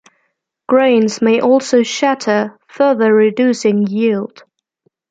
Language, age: English, 19-29